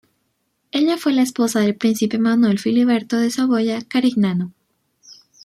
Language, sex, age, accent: Spanish, female, 19-29, Andino-Pacífico: Colombia, Perú, Ecuador, oeste de Bolivia y Venezuela andina